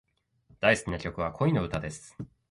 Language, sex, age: Japanese, male, 19-29